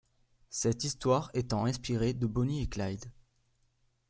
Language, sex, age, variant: French, male, under 19, Français de métropole